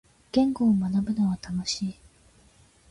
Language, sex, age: Japanese, female, 19-29